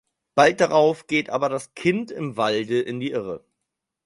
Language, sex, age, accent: German, male, 30-39, Deutschland Deutsch